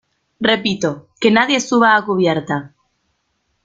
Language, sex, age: Spanish, female, 30-39